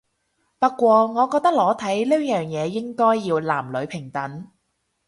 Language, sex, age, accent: Cantonese, female, 30-39, 广州音